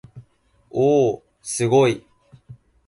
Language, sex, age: Japanese, male, 19-29